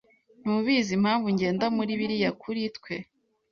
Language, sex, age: Kinyarwanda, female, 19-29